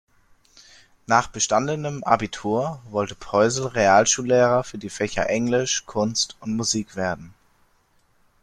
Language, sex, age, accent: German, male, under 19, Deutschland Deutsch